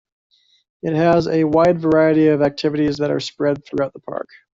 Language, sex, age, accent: English, male, 30-39, United States English